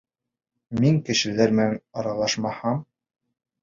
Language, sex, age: Bashkir, male, 19-29